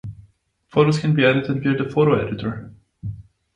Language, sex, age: English, male, 19-29